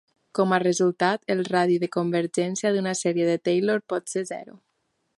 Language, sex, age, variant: Catalan, female, 19-29, Nord-Occidental